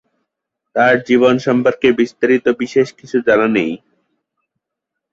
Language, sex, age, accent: Bengali, male, 19-29, Native